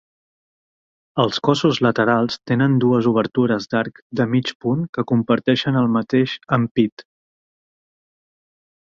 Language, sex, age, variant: Catalan, male, 30-39, Central